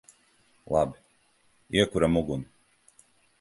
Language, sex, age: Latvian, male, 30-39